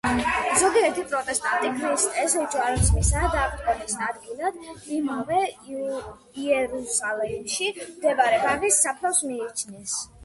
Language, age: Georgian, 30-39